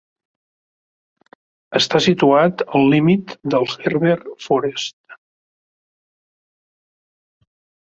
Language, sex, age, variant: Catalan, male, 50-59, Central